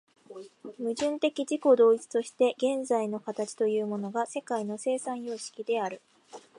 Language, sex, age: Japanese, female, 19-29